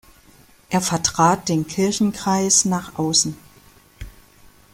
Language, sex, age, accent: German, female, 50-59, Deutschland Deutsch